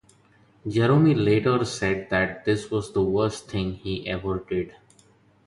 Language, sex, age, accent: English, male, 30-39, India and South Asia (India, Pakistan, Sri Lanka)